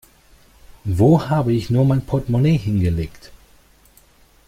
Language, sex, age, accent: German, male, 40-49, Deutschland Deutsch